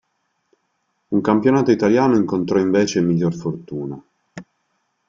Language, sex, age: Italian, male, 40-49